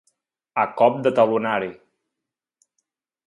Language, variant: Catalan, Septentrional